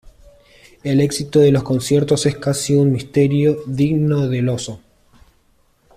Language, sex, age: Spanish, male, 30-39